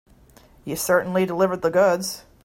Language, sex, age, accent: English, female, 30-39, United States English